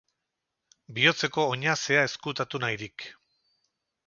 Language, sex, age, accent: Basque, male, 50-59, Erdialdekoa edo Nafarra (Gipuzkoa, Nafarroa)